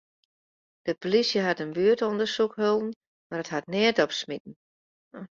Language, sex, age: Western Frisian, female, 50-59